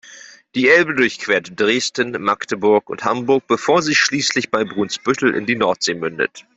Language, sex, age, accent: German, male, 30-39, Deutschland Deutsch